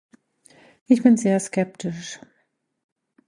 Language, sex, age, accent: German, female, 50-59, Deutschland Deutsch